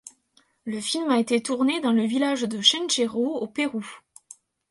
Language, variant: French, Français de métropole